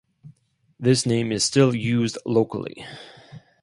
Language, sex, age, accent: English, male, 30-39, United States English